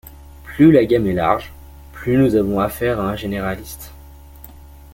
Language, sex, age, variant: French, male, under 19, Français de métropole